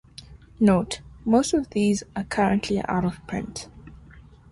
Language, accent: English, Southern African (South Africa, Zimbabwe, Namibia)